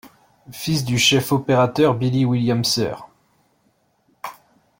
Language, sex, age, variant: French, male, 30-39, Français de métropole